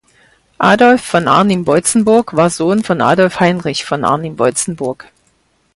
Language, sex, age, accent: German, female, 50-59, Deutschland Deutsch